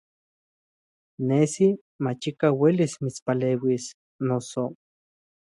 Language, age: Central Puebla Nahuatl, 30-39